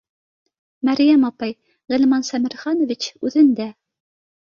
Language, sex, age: Bashkir, female, 50-59